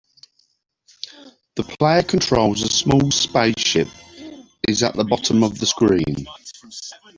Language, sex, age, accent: English, male, 50-59, England English